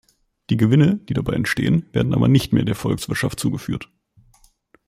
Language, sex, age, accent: German, male, 19-29, Deutschland Deutsch